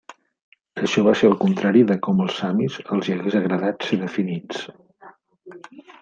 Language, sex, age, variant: Catalan, male, 50-59, Central